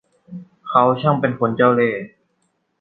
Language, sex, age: Thai, male, under 19